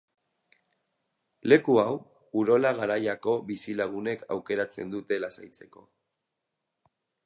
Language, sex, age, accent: Basque, male, 30-39, Mendebalekoa (Araba, Bizkaia, Gipuzkoako mendebaleko herri batzuk)